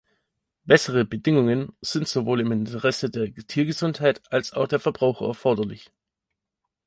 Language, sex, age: German, male, 30-39